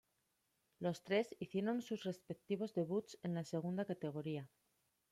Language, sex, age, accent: Spanish, female, 30-39, España: Norte peninsular (Asturias, Castilla y León, Cantabria, País Vasco, Navarra, Aragón, La Rioja, Guadalajara, Cuenca)